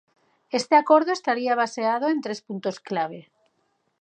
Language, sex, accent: Galician, female, Normativo (estándar)